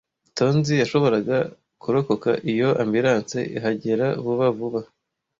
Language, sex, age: Kinyarwanda, male, 19-29